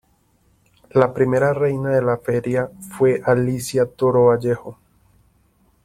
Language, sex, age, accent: Spanish, male, 19-29, Caribe: Cuba, Venezuela, Puerto Rico, República Dominicana, Panamá, Colombia caribeña, México caribeño, Costa del golfo de México